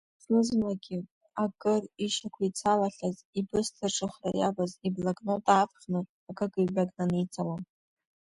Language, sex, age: Abkhazian, female, under 19